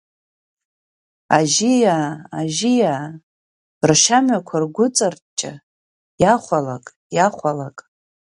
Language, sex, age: Abkhazian, female, 30-39